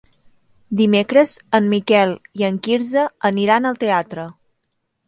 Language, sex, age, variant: Catalan, female, 19-29, Central